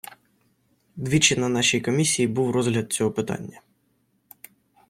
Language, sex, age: Ukrainian, male, under 19